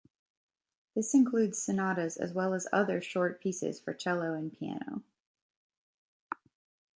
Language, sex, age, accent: English, female, 30-39, United States English